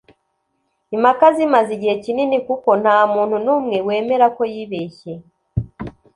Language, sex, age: Kinyarwanda, female, 19-29